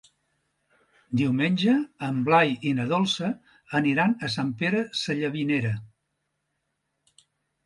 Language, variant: Catalan, Central